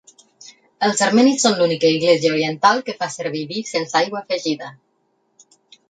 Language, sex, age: Catalan, female, 50-59